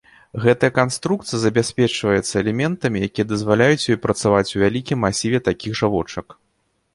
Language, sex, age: Belarusian, male, 30-39